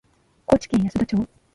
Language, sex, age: Japanese, female, 19-29